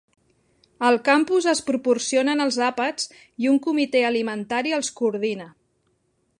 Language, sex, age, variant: Catalan, female, 40-49, Central